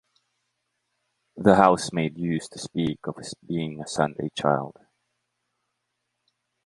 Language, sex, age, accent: English, male, 30-39, Filipino